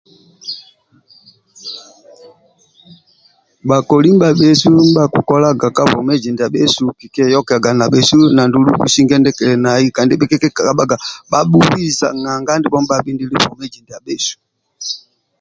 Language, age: Amba (Uganda), 50-59